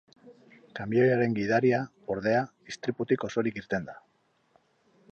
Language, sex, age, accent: Basque, male, 50-59, Mendebalekoa (Araba, Bizkaia, Gipuzkoako mendebaleko herri batzuk)